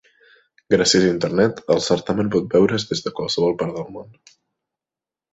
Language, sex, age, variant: Catalan, male, 19-29, Central